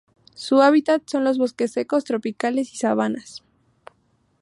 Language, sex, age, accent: Spanish, female, 19-29, México